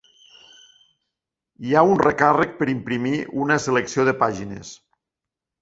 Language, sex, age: Catalan, male, 50-59